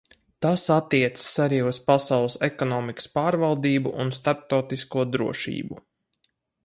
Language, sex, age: Latvian, male, 30-39